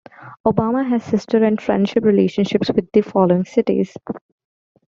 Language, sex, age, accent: English, female, 19-29, United States English